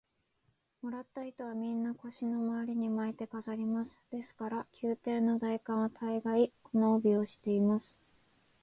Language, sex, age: Japanese, female, 19-29